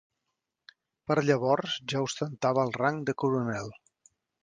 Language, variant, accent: Catalan, Central, central